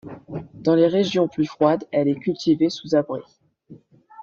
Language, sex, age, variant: French, male, under 19, Français de métropole